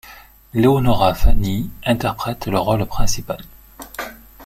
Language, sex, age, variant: French, male, 50-59, Français de métropole